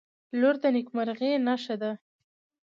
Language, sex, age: Pashto, female, under 19